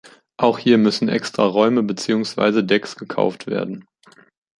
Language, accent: German, Deutschland Deutsch